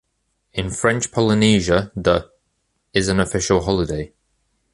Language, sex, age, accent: English, male, under 19, England English